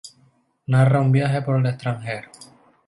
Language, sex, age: Spanish, male, 19-29